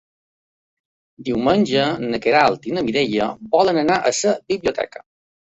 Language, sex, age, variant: Catalan, male, 50-59, Balear